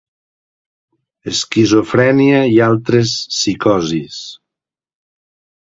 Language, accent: Catalan, valencià